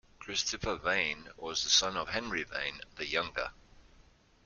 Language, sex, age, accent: English, male, 60-69, England English